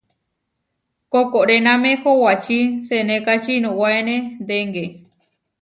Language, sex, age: Huarijio, female, 19-29